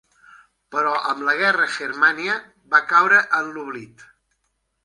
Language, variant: Catalan, Central